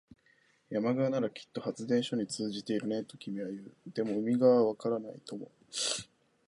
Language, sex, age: Japanese, male, 19-29